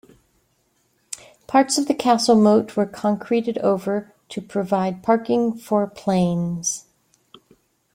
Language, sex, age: English, female, 50-59